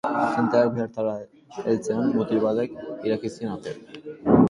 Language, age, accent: Basque, under 19, Mendebalekoa (Araba, Bizkaia, Gipuzkoako mendebaleko herri batzuk)